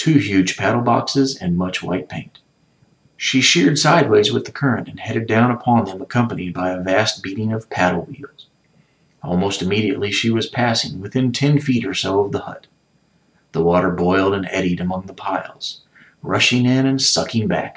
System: none